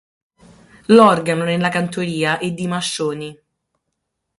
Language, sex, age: Italian, male, 30-39